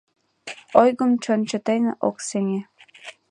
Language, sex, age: Mari, female, 19-29